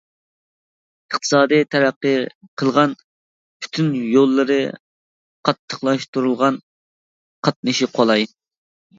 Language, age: Uyghur, 19-29